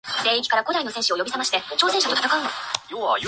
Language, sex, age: English, male, 19-29